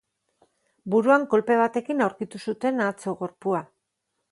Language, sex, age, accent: Basque, female, 50-59, Mendebalekoa (Araba, Bizkaia, Gipuzkoako mendebaleko herri batzuk)